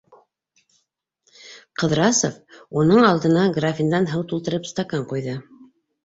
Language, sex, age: Bashkir, female, 60-69